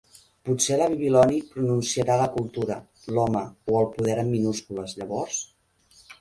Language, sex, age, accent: Catalan, female, 50-59, nord-oriental